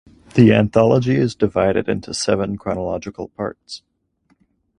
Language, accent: English, United States English